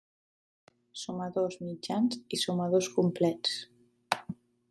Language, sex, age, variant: Catalan, female, 19-29, Central